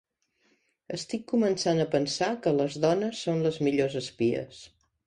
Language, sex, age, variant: Catalan, female, 50-59, Central